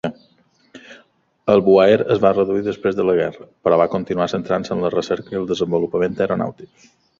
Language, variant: Catalan, Balear